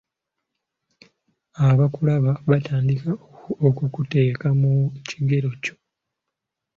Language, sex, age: Ganda, male, 19-29